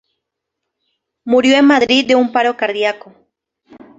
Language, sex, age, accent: Spanish, female, 19-29, Andino-Pacífico: Colombia, Perú, Ecuador, oeste de Bolivia y Venezuela andina